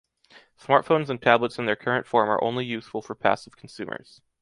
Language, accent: English, United States English